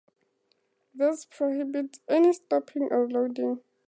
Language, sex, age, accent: English, female, 19-29, Southern African (South Africa, Zimbabwe, Namibia)